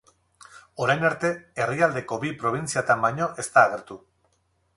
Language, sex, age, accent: Basque, male, 50-59, Erdialdekoa edo Nafarra (Gipuzkoa, Nafarroa)